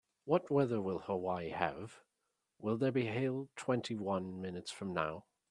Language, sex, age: English, male, 19-29